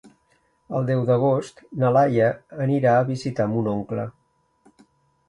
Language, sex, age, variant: Catalan, male, 40-49, Central